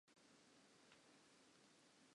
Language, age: English, 19-29